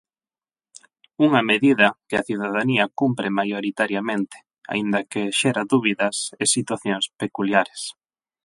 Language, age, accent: Galician, 30-39, Atlántico (seseo e gheada); Normativo (estándar); Neofalante